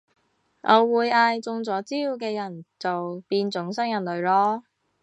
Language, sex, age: Cantonese, female, 19-29